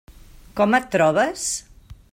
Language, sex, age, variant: Catalan, female, 50-59, Central